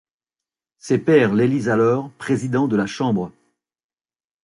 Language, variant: French, Français de métropole